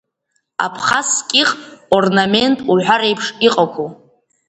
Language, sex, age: Abkhazian, female, under 19